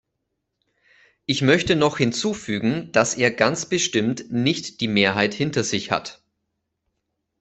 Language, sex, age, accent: German, male, 30-39, Deutschland Deutsch